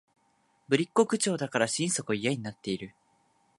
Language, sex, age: Japanese, male, 19-29